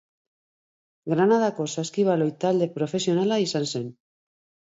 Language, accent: Basque, Mendebalekoa (Araba, Bizkaia, Gipuzkoako mendebaleko herri batzuk)